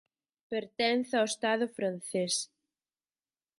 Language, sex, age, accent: Galician, female, 19-29, Central (sen gheada)